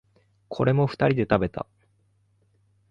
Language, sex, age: Japanese, male, 19-29